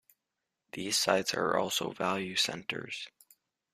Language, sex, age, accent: English, male, under 19, United States English